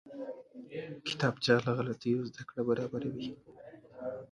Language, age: Pashto, under 19